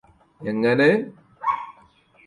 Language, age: Malayalam, 60-69